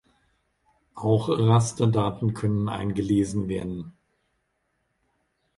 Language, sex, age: German, male, 60-69